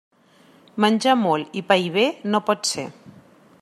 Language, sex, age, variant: Catalan, female, 40-49, Central